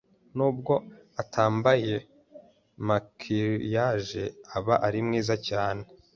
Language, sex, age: Kinyarwanda, male, 19-29